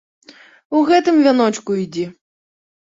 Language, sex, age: Belarusian, female, 19-29